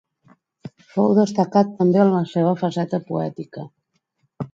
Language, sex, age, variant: Catalan, female, 50-59, Balear